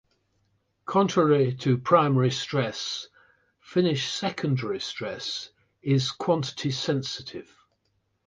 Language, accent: English, England English